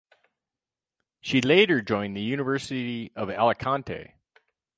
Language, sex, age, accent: English, male, 50-59, United States English